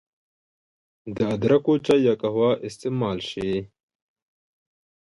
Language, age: Pashto, 19-29